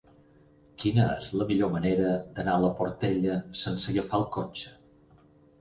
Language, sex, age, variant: Catalan, male, 60-69, Balear